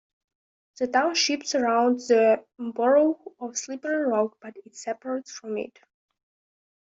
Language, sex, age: English, female, under 19